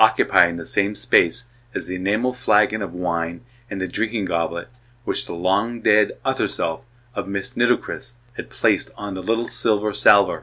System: none